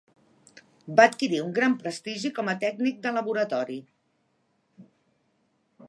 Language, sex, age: Catalan, female, 40-49